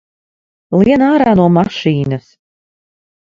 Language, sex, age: Latvian, female, 30-39